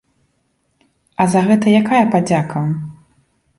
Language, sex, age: Belarusian, female, 30-39